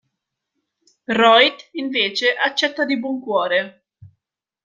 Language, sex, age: Italian, female, 19-29